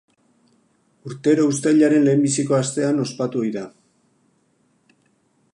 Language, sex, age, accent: Basque, male, 40-49, Erdialdekoa edo Nafarra (Gipuzkoa, Nafarroa)